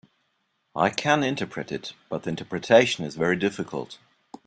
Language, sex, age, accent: English, male, 30-39, England English